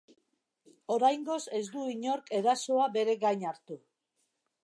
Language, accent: Basque, Mendebalekoa (Araba, Bizkaia, Gipuzkoako mendebaleko herri batzuk)